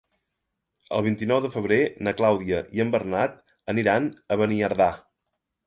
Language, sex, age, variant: Catalan, male, 40-49, Central